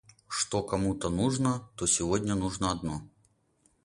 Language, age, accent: Russian, 19-29, Русский